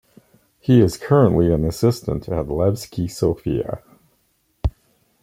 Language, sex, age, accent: English, male, 60-69, Canadian English